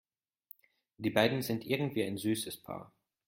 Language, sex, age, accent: German, male, 19-29, Österreichisches Deutsch